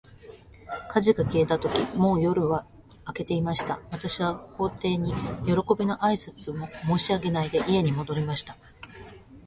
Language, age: Japanese, 40-49